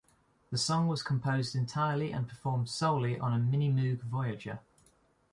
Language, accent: English, England English